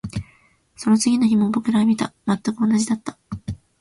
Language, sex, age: Japanese, female, 19-29